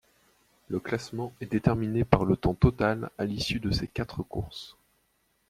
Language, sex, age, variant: French, male, 19-29, Français de métropole